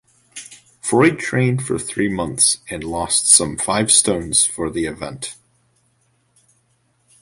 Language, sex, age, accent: English, male, 19-29, United States English